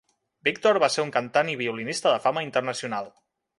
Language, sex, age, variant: Catalan, male, 19-29, Central